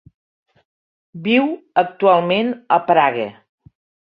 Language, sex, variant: Catalan, female, Central